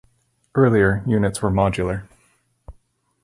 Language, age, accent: English, 30-39, Canadian English